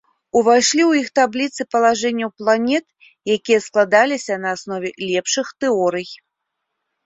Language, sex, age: Belarusian, female, 40-49